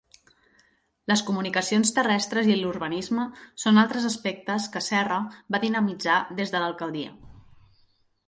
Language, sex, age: Catalan, female, 30-39